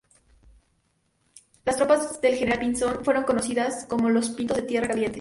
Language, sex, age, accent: Spanish, female, 19-29, México